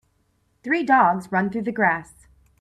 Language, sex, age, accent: English, female, 30-39, United States English